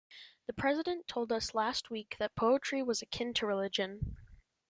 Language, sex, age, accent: English, male, under 19, United States English